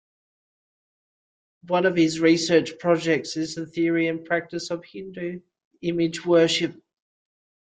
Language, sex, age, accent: English, male, 30-39, Australian English